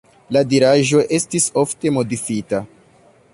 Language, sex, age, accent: Esperanto, male, 19-29, Internacia